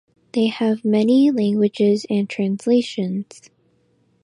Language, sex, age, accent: English, female, under 19, United States English